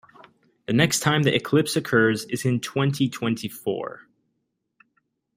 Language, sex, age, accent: English, male, 19-29, United States English